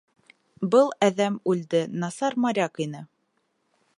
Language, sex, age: Bashkir, female, 19-29